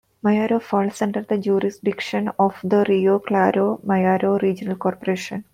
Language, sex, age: English, female, 40-49